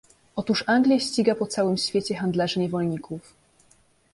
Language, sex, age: Polish, female, 19-29